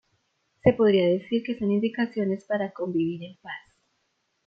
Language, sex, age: Spanish, female, 50-59